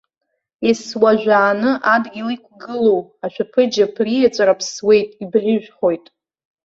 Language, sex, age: Abkhazian, female, 40-49